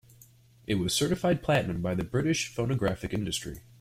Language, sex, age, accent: English, male, 19-29, United States English